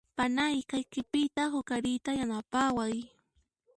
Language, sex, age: Puno Quechua, female, 19-29